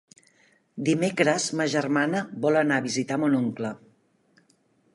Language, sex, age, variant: Catalan, female, 50-59, Central